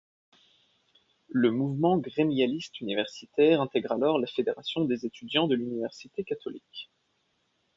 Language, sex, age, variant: French, male, 19-29, Français de métropole